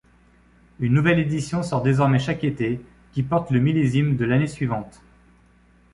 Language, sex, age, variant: French, male, 40-49, Français de métropole